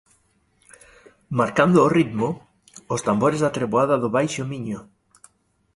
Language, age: Galician, 40-49